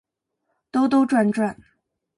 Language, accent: Chinese, 出生地：江苏省